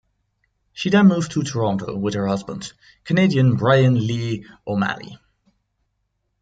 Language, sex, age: English, male, 19-29